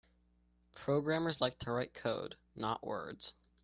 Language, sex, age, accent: English, male, 19-29, United States English